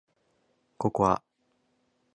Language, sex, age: Japanese, male, 19-29